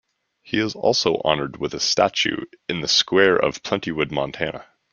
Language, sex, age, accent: English, male, 19-29, Canadian English